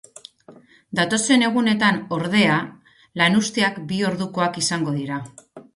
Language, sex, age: Basque, female, 40-49